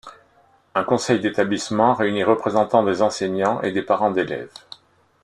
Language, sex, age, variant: French, male, 50-59, Français de métropole